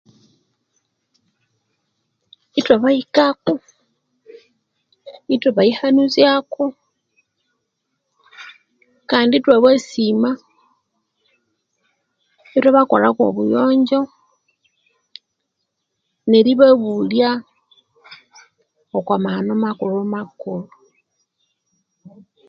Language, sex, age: Konzo, female, 40-49